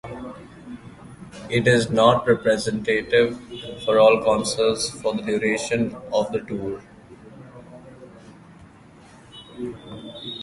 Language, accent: English, India and South Asia (India, Pakistan, Sri Lanka)